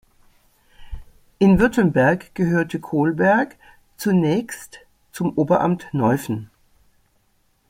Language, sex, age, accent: German, female, 60-69, Deutschland Deutsch